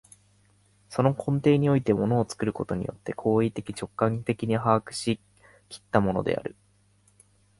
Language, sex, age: Japanese, male, 19-29